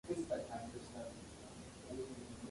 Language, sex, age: English, male, under 19